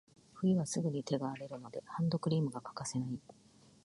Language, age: Japanese, 50-59